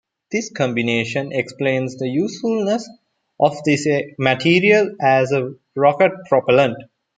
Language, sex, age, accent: English, male, 19-29, India and South Asia (India, Pakistan, Sri Lanka)